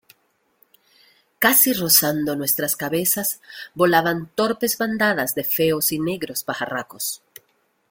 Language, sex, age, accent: Spanish, female, 40-49, América central